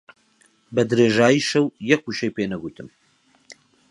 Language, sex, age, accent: Central Kurdish, male, 30-39, سۆرانی